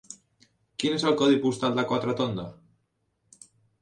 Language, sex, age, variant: Catalan, male, under 19, Central